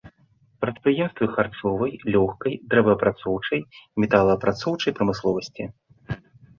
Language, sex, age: Belarusian, male, 40-49